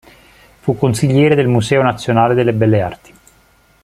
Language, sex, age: Italian, male, 40-49